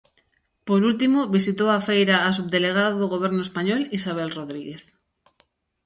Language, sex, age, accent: Galician, female, 30-39, Oriental (común en zona oriental)